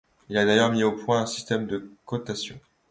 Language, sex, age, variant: French, male, 19-29, Français de métropole